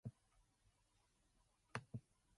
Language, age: English, 19-29